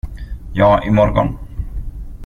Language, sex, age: Swedish, male, 30-39